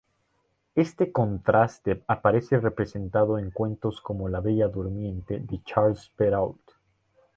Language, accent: Spanish, Andino-Pacífico: Colombia, Perú, Ecuador, oeste de Bolivia y Venezuela andina